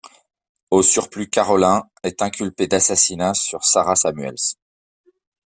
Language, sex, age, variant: French, male, 40-49, Français de métropole